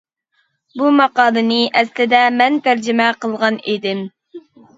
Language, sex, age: Uyghur, female, under 19